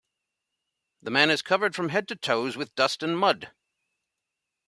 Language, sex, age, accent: English, male, 50-59, United States English